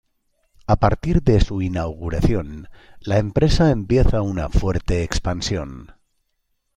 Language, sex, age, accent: Spanish, male, 50-59, España: Centro-Sur peninsular (Madrid, Toledo, Castilla-La Mancha)